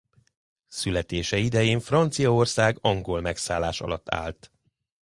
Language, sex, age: Hungarian, male, 40-49